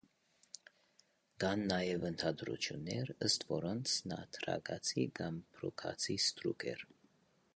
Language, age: Armenian, 30-39